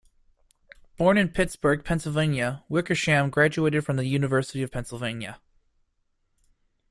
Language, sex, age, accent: English, male, 19-29, United States English